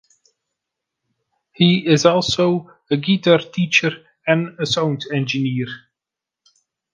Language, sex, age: English, male, 40-49